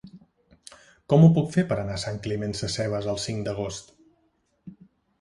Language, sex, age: Catalan, male, 40-49